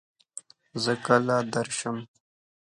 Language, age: Pashto, 19-29